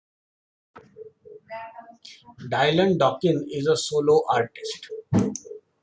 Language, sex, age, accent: English, male, 30-39, India and South Asia (India, Pakistan, Sri Lanka)